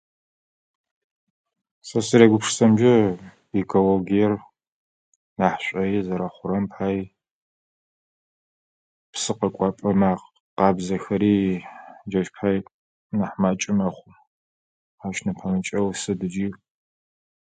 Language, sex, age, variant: Adyghe, male, 30-39, Адыгабзэ (Кирил, пстэумэ зэдыряе)